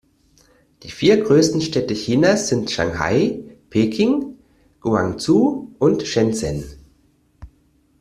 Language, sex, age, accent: German, male, 30-39, Deutschland Deutsch